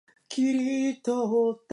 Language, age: Japanese, under 19